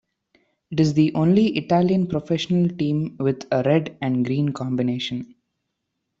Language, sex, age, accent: English, male, 19-29, India and South Asia (India, Pakistan, Sri Lanka)